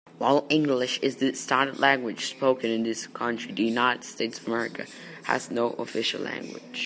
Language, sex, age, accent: English, male, under 19, England English